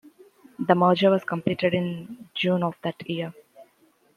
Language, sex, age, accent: English, female, 19-29, United States English